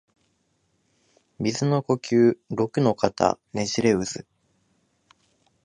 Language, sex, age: Japanese, male, 19-29